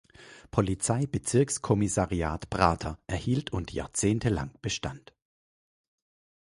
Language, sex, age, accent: German, male, 40-49, Deutschland Deutsch